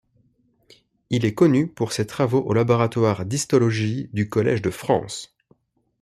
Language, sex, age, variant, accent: French, male, 19-29, Français d'Europe, Français de Belgique